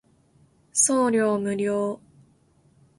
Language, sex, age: Japanese, female, 19-29